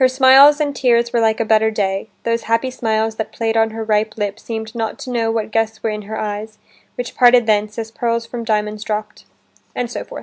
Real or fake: real